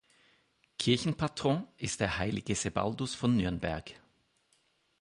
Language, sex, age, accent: German, male, 50-59, Schweizerdeutsch